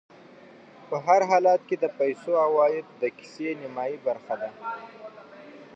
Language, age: Pashto, 30-39